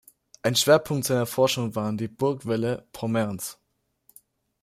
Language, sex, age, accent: German, male, under 19, Deutschland Deutsch